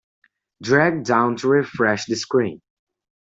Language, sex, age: English, male, under 19